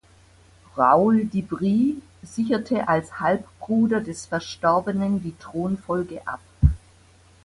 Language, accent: German, Deutschland Deutsch